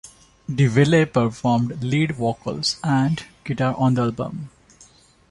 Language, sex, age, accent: English, male, 30-39, India and South Asia (India, Pakistan, Sri Lanka)